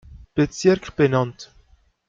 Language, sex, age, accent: German, male, 30-39, Schweizerdeutsch